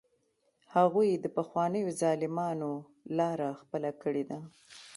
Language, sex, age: Pashto, female, 30-39